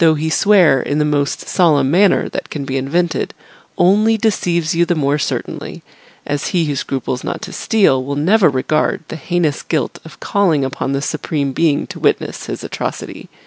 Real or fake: real